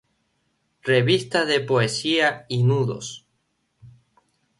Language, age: Spanish, 19-29